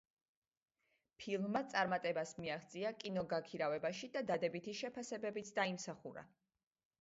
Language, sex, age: Georgian, female, 30-39